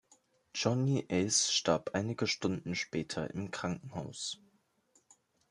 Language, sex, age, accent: German, male, under 19, Deutschland Deutsch